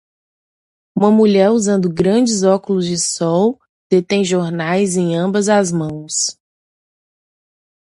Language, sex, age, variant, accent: Portuguese, female, 30-39, Portuguese (Brasil), Mineiro